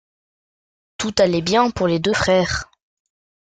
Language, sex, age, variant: French, male, under 19, Français de métropole